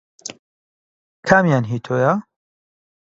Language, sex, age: Central Kurdish, male, 19-29